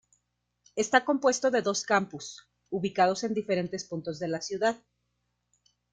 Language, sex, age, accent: Spanish, female, 40-49, México